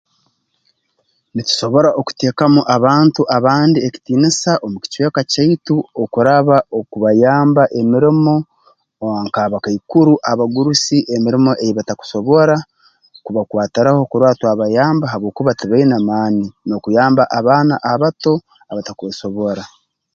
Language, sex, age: Tooro, male, 40-49